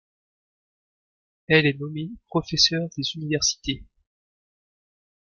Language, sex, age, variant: French, male, 30-39, Français de métropole